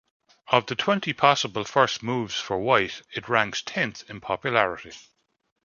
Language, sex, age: English, male, 40-49